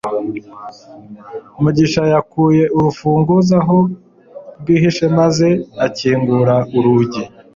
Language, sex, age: Kinyarwanda, male, 19-29